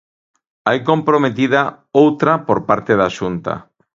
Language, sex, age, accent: Galician, male, 40-49, Normativo (estándar)